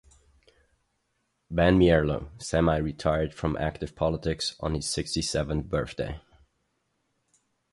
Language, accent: English, United States English